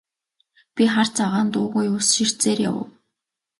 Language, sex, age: Mongolian, female, 19-29